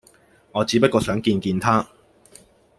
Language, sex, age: Cantonese, male, 30-39